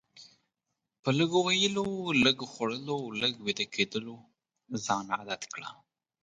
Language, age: Pashto, 19-29